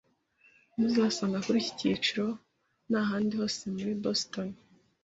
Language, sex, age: Kinyarwanda, female, 30-39